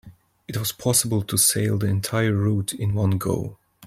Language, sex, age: English, male, 19-29